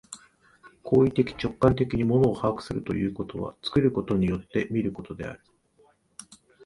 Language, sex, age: Japanese, male, 40-49